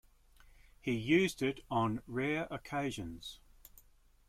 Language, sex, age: English, male, 60-69